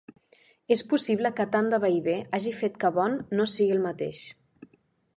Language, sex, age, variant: Catalan, female, 19-29, Central